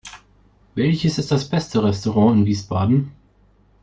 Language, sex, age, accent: German, male, 19-29, Deutschland Deutsch